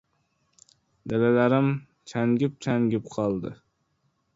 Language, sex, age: Uzbek, male, under 19